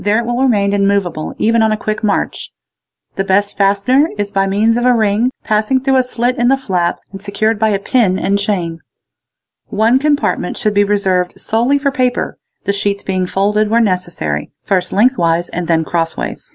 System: none